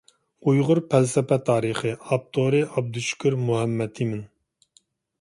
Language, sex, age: Uyghur, male, 40-49